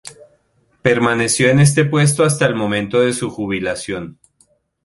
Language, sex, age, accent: Spanish, male, 40-49, Andino-Pacífico: Colombia, Perú, Ecuador, oeste de Bolivia y Venezuela andina